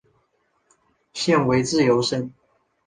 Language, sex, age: Chinese, male, under 19